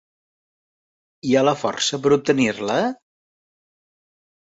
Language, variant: Catalan, Central